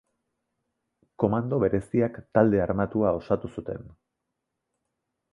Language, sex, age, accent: Basque, male, 40-49, Erdialdekoa edo Nafarra (Gipuzkoa, Nafarroa)